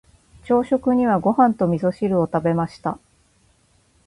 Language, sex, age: Japanese, female, 40-49